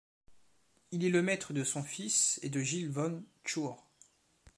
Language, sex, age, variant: French, male, 19-29, Français de métropole